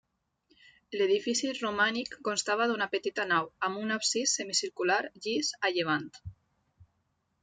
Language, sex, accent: Catalan, female, valencià